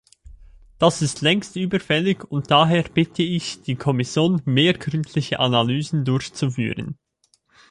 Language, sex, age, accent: German, male, 19-29, Schweizerdeutsch